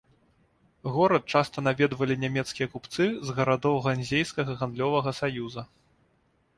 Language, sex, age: Belarusian, male, 30-39